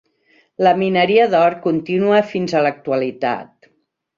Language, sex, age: Catalan, female, 50-59